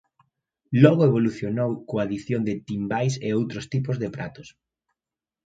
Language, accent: Galician, Central (gheada)